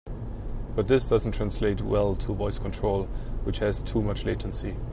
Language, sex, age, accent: English, male, 30-39, United States English